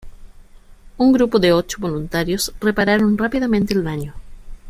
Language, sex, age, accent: Spanish, female, 19-29, Chileno: Chile, Cuyo